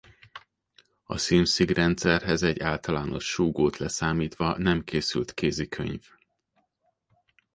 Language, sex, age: Hungarian, male, 40-49